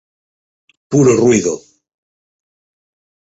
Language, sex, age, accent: Galician, male, 40-49, Central (gheada)